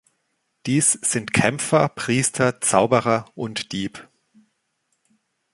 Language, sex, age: German, male, 30-39